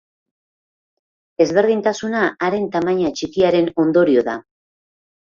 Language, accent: Basque, Mendebalekoa (Araba, Bizkaia, Gipuzkoako mendebaleko herri batzuk)